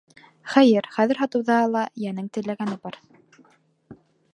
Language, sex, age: Bashkir, female, 19-29